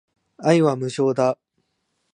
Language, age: Japanese, 19-29